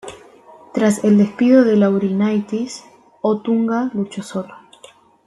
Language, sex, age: Spanish, female, 19-29